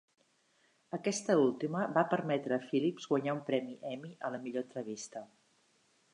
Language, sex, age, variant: Catalan, female, 50-59, Central